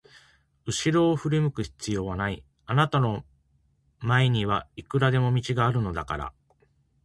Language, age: Japanese, 50-59